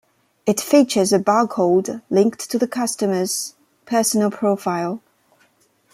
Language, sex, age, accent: English, female, 30-39, England English